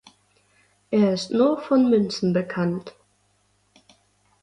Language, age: German, 19-29